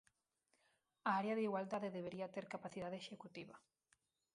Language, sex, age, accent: Galician, female, 30-39, Normativo (estándar)